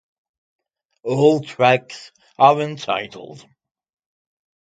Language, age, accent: English, 30-39, England English